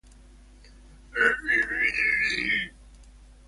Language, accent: Spanish, Chileno: Chile, Cuyo